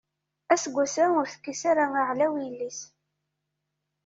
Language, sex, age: Kabyle, female, 30-39